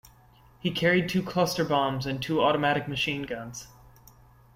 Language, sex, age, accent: English, male, 19-29, United States English